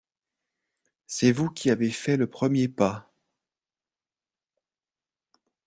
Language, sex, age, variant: French, male, 40-49, Français de métropole